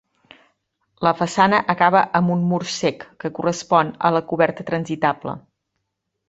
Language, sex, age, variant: Catalan, female, 40-49, Central